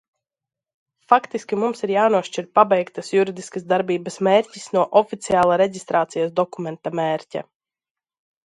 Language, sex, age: Latvian, female, 19-29